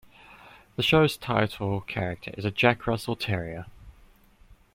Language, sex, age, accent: English, male, 19-29, Southern African (South Africa, Zimbabwe, Namibia)